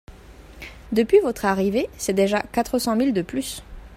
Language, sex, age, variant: French, female, 19-29, Français de métropole